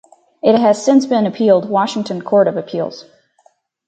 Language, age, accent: English, 19-29, Canadian English